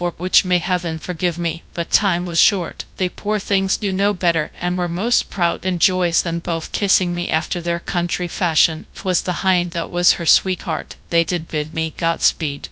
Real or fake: fake